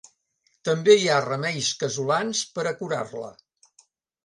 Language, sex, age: Catalan, male, 70-79